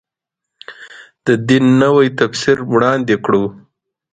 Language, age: Pashto, 30-39